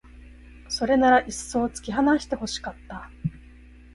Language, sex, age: Japanese, female, 30-39